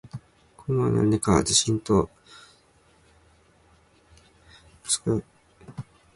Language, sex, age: Japanese, male, 19-29